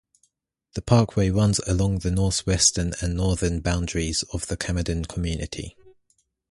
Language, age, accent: English, 19-29, England English